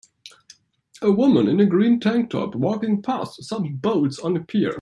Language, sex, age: English, male, 19-29